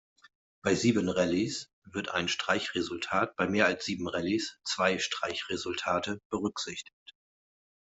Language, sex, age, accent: German, male, 40-49, Deutschland Deutsch